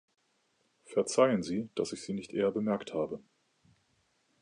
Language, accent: German, Deutschland Deutsch